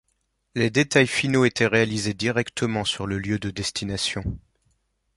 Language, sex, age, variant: French, male, 30-39, Français de métropole